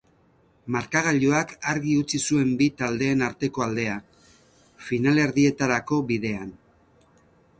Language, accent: Basque, Mendebalekoa (Araba, Bizkaia, Gipuzkoako mendebaleko herri batzuk)